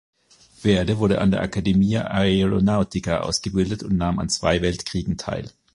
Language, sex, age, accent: German, male, 40-49, Deutschland Deutsch